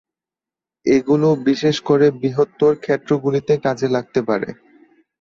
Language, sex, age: Bengali, male, 19-29